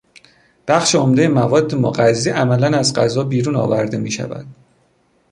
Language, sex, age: Persian, male, 30-39